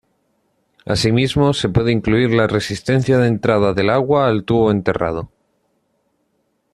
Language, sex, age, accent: Spanish, male, 19-29, España: Sur peninsular (Andalucia, Extremadura, Murcia)